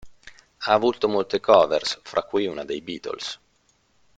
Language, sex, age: Italian, male, 30-39